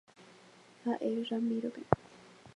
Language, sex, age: Guarani, female, 19-29